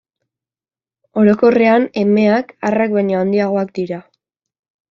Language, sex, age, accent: Basque, female, under 19, Erdialdekoa edo Nafarra (Gipuzkoa, Nafarroa)